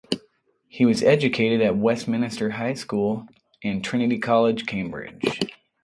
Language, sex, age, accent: English, male, 40-49, United States English